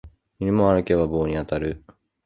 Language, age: Japanese, 19-29